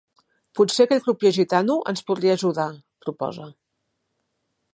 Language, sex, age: Catalan, female, 40-49